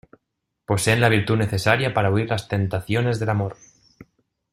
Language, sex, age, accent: Spanish, male, 19-29, España: Centro-Sur peninsular (Madrid, Toledo, Castilla-La Mancha)